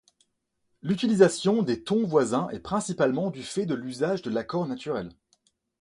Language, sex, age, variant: French, male, 19-29, Français de métropole